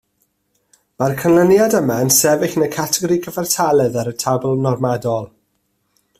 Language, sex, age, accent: Welsh, male, 30-39, Y Deyrnas Unedig Cymraeg